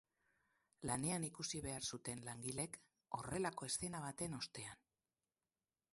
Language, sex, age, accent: Basque, female, 50-59, Mendebalekoa (Araba, Bizkaia, Gipuzkoako mendebaleko herri batzuk)